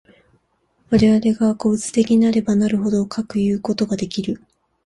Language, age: Japanese, 19-29